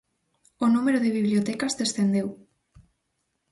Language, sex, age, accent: Galician, female, 19-29, Normativo (estándar)